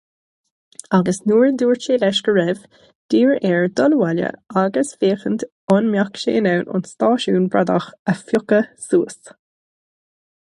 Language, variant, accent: Irish, Gaeilge na Mumhan, Cainteoir líofa, ní ó dhúchas